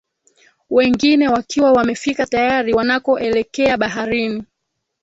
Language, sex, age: Swahili, female, 19-29